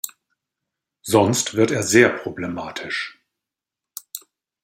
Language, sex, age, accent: German, male, 50-59, Deutschland Deutsch